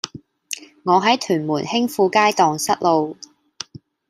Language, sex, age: Cantonese, female, 19-29